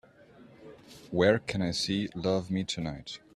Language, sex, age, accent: English, male, 19-29, England English